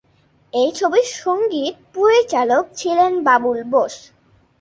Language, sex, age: Bengali, female, 30-39